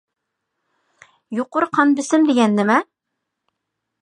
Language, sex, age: Uyghur, female, 40-49